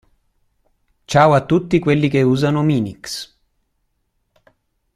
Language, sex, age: Italian, male, 40-49